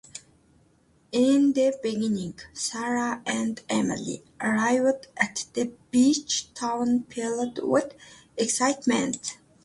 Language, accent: English, United States English